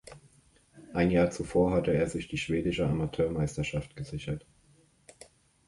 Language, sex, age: German, male, 30-39